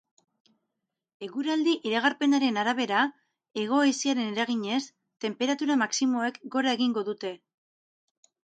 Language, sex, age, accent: Basque, female, 50-59, Mendebalekoa (Araba, Bizkaia, Gipuzkoako mendebaleko herri batzuk)